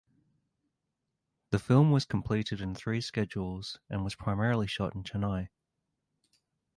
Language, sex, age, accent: English, male, 30-39, Australian English